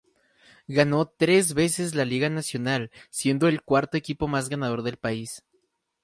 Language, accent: Spanish, México